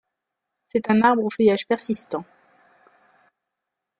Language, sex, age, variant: French, female, 30-39, Français de métropole